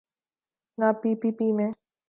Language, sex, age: Urdu, female, 19-29